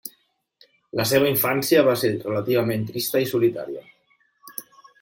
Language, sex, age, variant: Catalan, male, 30-39, Septentrional